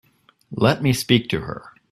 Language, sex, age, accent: English, male, 19-29, United States English